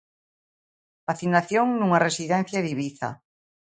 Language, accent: Galician, Atlántico (seseo e gheada)